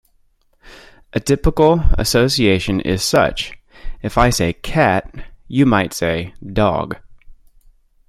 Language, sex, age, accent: English, male, 30-39, United States English